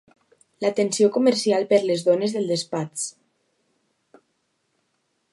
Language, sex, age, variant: Catalan, female, under 19, Alacantí